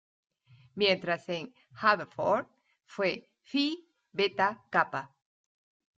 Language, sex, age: Spanish, female, 50-59